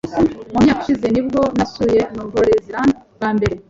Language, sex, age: Kinyarwanda, male, 19-29